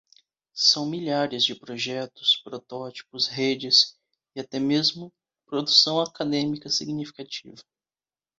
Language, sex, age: Portuguese, male, 19-29